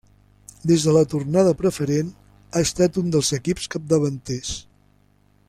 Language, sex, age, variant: Catalan, male, 60-69, Central